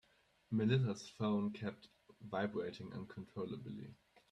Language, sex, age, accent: English, male, 19-29, England English